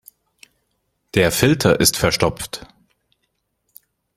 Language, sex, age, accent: German, male, 19-29, Deutschland Deutsch